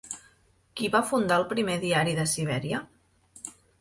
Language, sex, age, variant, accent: Catalan, female, 30-39, Central, nord-oriental; Empordanès